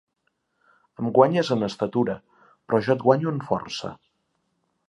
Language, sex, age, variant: Catalan, male, 30-39, Central